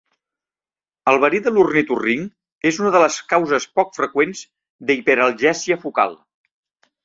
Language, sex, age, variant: Catalan, male, 50-59, Central